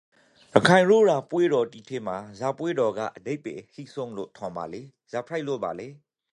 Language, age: Rakhine, 30-39